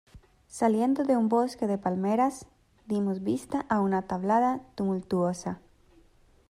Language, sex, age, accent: Spanish, female, 30-39, Andino-Pacífico: Colombia, Perú, Ecuador, oeste de Bolivia y Venezuela andina